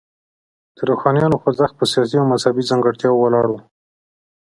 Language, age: Pashto, 30-39